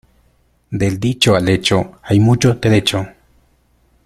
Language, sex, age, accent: Spanish, male, 19-29, Andino-Pacífico: Colombia, Perú, Ecuador, oeste de Bolivia y Venezuela andina